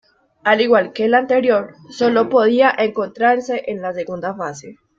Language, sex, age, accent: Spanish, female, under 19, América central